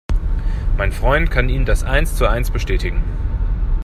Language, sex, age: German, male, 30-39